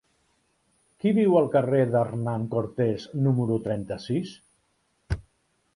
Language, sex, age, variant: Catalan, male, 50-59, Central